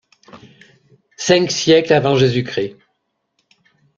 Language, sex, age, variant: French, male, 50-59, Français de métropole